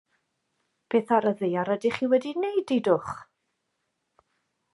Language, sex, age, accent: Welsh, female, 40-49, Y Deyrnas Unedig Cymraeg